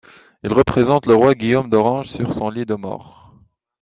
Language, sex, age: French, female, 40-49